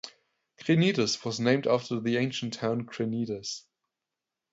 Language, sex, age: English, male, 19-29